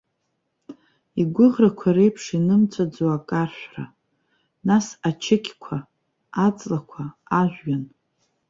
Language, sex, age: Abkhazian, female, 40-49